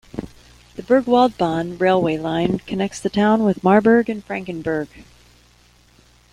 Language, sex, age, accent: English, female, 50-59, United States English